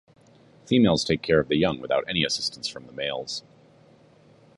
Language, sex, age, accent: English, male, 30-39, United States English